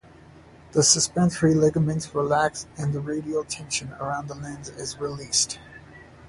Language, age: English, 40-49